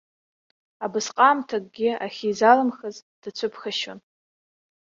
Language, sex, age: Abkhazian, male, under 19